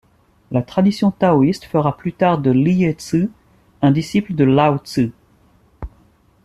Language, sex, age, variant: French, male, 40-49, Français de métropole